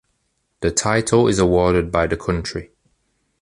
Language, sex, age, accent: English, male, under 19, England English